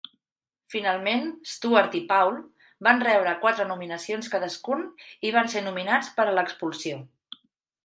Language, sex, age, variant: Catalan, female, 30-39, Central